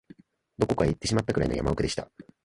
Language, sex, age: Japanese, male, 19-29